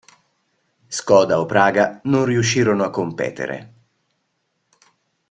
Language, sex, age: Italian, male, 40-49